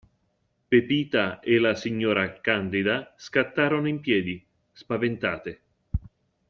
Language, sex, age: Italian, male, 50-59